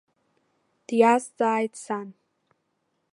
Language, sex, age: Abkhazian, female, under 19